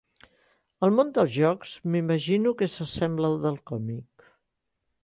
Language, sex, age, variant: Catalan, female, 60-69, Central